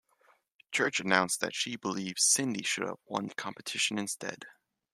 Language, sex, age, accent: English, male, 19-29, United States English